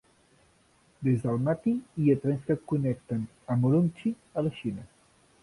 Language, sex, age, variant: Catalan, male, 50-59, Central